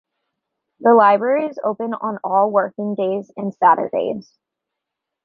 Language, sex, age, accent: English, female, 19-29, United States English